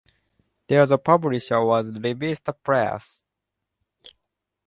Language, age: English, under 19